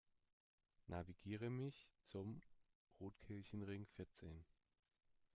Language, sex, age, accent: German, male, 30-39, Deutschland Deutsch